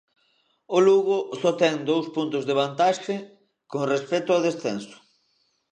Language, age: Galician, 19-29